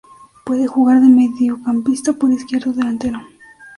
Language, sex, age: Spanish, female, under 19